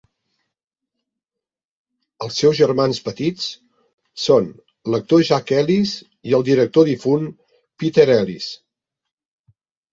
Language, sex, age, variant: Catalan, male, 60-69, Central